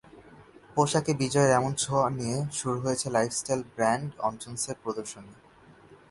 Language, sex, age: Bengali, male, 19-29